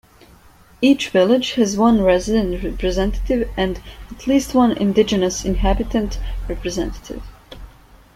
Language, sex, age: English, female, 19-29